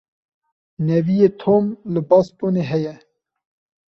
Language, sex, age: Kurdish, male, 19-29